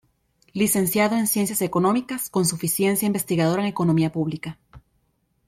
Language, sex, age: Spanish, female, 19-29